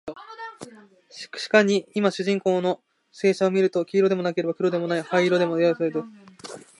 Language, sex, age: Japanese, male, 19-29